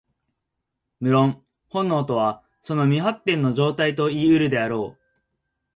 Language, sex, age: Japanese, male, 19-29